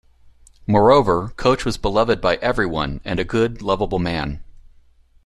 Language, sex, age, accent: English, male, 40-49, United States English